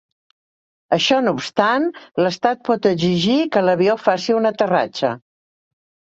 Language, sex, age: Catalan, female, 60-69